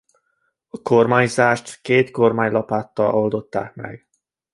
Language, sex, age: Hungarian, male, 19-29